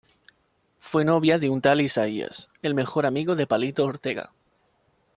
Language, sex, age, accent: Spanish, male, 19-29, España: Centro-Sur peninsular (Madrid, Toledo, Castilla-La Mancha)